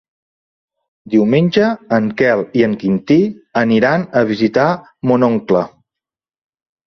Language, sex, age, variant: Catalan, male, 40-49, Central